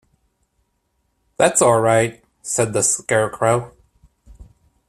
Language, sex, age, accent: English, male, 30-39, United States English